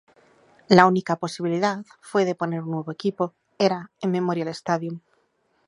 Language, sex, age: Spanish, female, 30-39